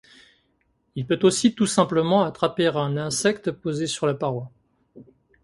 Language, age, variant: French, 50-59, Français de métropole